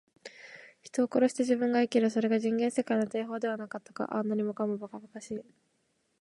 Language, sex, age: Japanese, female, 19-29